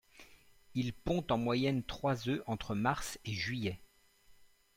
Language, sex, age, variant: French, male, 50-59, Français de métropole